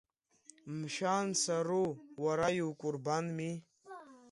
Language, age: Abkhazian, under 19